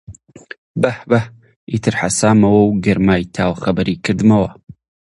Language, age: Central Kurdish, 19-29